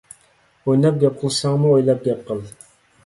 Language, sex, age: Uyghur, male, 30-39